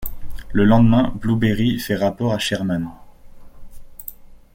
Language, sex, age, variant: French, male, 19-29, Français de métropole